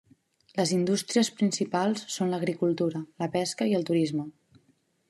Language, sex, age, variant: Catalan, female, 30-39, Central